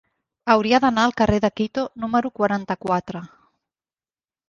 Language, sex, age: Catalan, female, 40-49